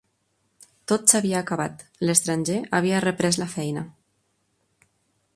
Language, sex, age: Catalan, female, 30-39